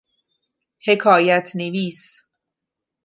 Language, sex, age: Persian, female, 30-39